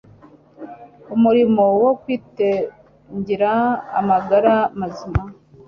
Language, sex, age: Kinyarwanda, female, 40-49